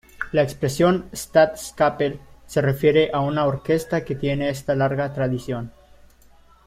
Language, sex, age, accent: Spanish, male, 19-29, México